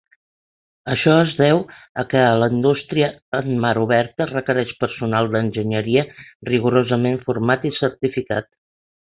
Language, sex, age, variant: Catalan, female, 60-69, Central